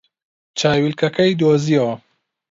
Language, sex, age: Central Kurdish, male, 19-29